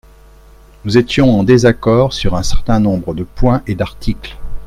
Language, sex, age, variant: French, male, 60-69, Français de métropole